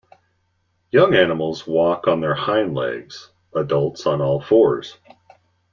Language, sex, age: English, male, 40-49